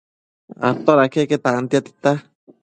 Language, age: Matsés, under 19